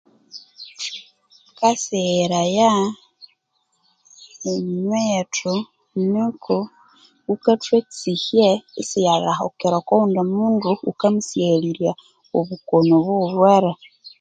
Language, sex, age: Konzo, female, 30-39